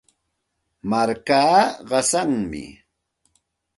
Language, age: Santa Ana de Tusi Pasco Quechua, 40-49